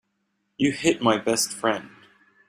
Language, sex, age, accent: English, male, 19-29, England English